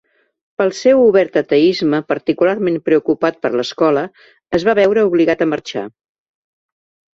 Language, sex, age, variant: Catalan, female, 70-79, Central